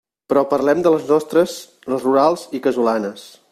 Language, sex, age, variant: Catalan, male, 50-59, Central